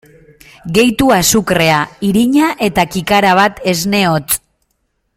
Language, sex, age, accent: Basque, female, 19-29, Mendebalekoa (Araba, Bizkaia, Gipuzkoako mendebaleko herri batzuk)